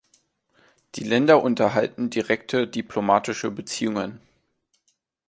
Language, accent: German, Deutschland Deutsch